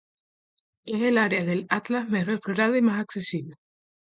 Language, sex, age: Spanish, female, 19-29